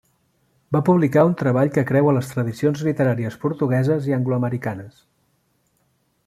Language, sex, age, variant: Catalan, male, 40-49, Central